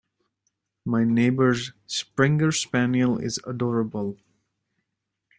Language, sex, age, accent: English, male, 19-29, United States English